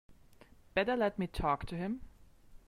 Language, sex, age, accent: English, female, 30-39, United States English